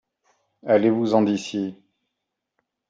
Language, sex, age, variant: French, male, 40-49, Français de métropole